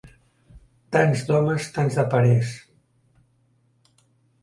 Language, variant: Catalan, Central